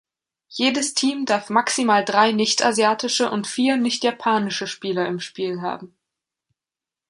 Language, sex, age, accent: German, female, 19-29, Deutschland Deutsch